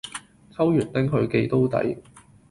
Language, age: Cantonese, 19-29